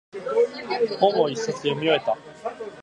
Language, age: Japanese, 19-29